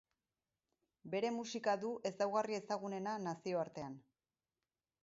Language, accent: Basque, Erdialdekoa edo Nafarra (Gipuzkoa, Nafarroa)